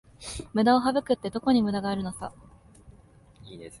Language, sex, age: Japanese, male, 19-29